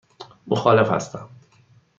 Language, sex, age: Persian, male, 30-39